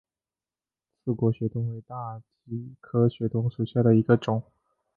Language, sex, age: Chinese, male, 19-29